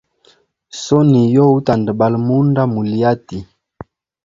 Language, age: Hemba, 19-29